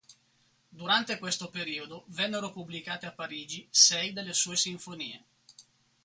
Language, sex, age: Italian, male, 40-49